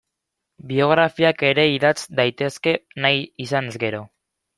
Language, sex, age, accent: Basque, male, 19-29, Mendebalekoa (Araba, Bizkaia, Gipuzkoako mendebaleko herri batzuk)